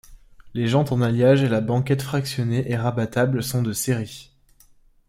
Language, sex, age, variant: French, male, 19-29, Français de métropole